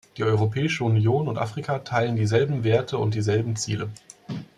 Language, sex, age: German, male, 30-39